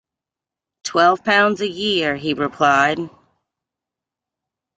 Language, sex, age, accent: English, female, 40-49, United States English